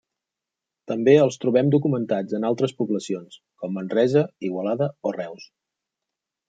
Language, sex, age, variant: Catalan, male, 30-39, Central